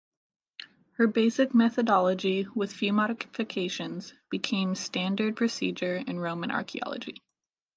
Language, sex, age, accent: English, female, 19-29, United States English